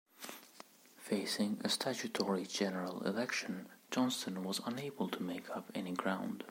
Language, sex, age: English, male, 19-29